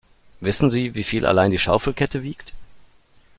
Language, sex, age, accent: German, male, 30-39, Deutschland Deutsch